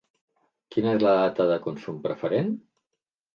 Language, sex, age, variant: Catalan, male, 50-59, Central